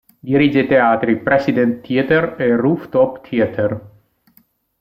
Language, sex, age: Italian, male, 30-39